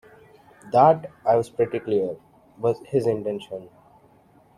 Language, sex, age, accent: English, male, 19-29, India and South Asia (India, Pakistan, Sri Lanka)